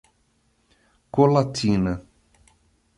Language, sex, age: Portuguese, male, 60-69